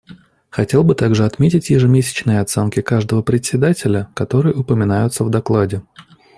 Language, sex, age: Russian, male, 30-39